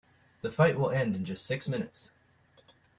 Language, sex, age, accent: English, male, 30-39, Canadian English